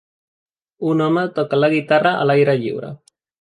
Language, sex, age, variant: Catalan, male, 19-29, Central